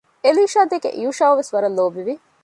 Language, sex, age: Divehi, female, 40-49